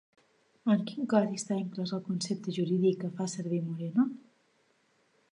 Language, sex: Catalan, female